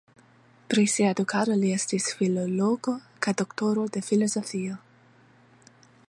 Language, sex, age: Esperanto, female, 19-29